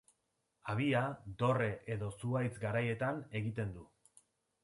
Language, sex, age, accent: Basque, male, 19-29, Erdialdekoa edo Nafarra (Gipuzkoa, Nafarroa)